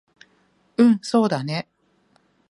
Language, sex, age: Japanese, female, 40-49